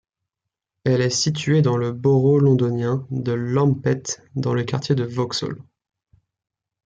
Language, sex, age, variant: French, male, 19-29, Français de métropole